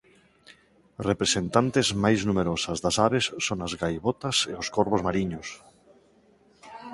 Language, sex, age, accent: Galician, male, 50-59, Neofalante